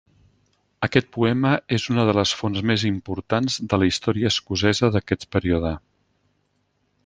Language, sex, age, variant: Catalan, male, 60-69, Central